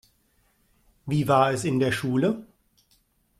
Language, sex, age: German, male, 50-59